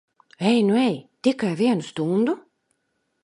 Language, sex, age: Latvian, female, 30-39